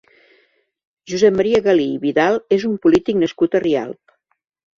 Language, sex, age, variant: Catalan, female, 70-79, Central